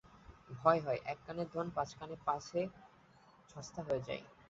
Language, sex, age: Bengali, male, 19-29